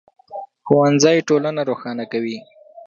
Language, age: Pashto, 19-29